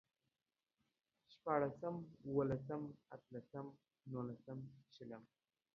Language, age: Pashto, under 19